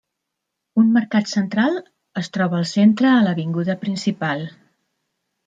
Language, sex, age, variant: Catalan, female, 60-69, Central